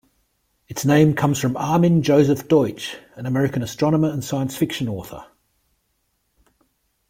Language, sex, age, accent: English, male, 50-59, Australian English